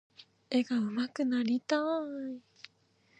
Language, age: Japanese, 19-29